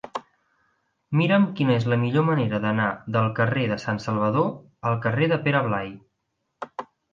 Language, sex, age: Catalan, male, 19-29